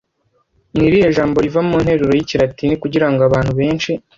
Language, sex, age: Kinyarwanda, male, under 19